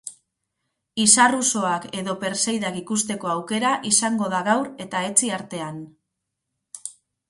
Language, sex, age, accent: Basque, female, 40-49, Mendebalekoa (Araba, Bizkaia, Gipuzkoako mendebaleko herri batzuk)